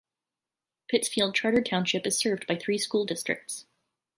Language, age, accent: English, 30-39, United States English